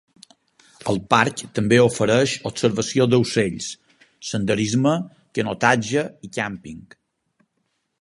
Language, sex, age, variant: Catalan, male, 60-69, Balear